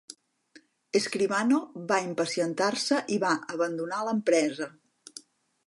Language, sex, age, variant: Catalan, female, 40-49, Central